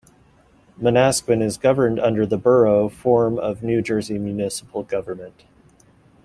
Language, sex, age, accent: English, male, 30-39, United States English